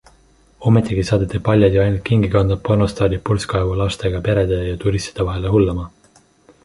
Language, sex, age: Estonian, male, 30-39